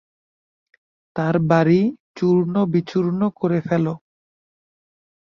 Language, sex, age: Bengali, male, 19-29